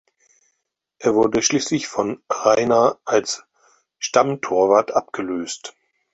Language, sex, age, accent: German, male, 50-59, Deutschland Deutsch